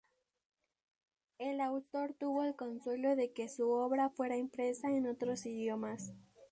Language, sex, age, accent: Spanish, female, under 19, México